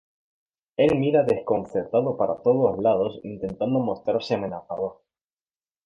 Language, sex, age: Spanish, male, 19-29